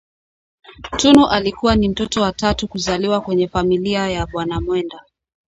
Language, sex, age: Swahili, female, 30-39